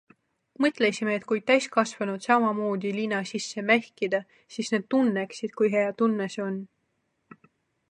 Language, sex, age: Estonian, female, 19-29